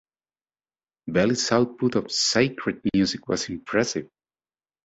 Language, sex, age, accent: English, male, 40-49, United States English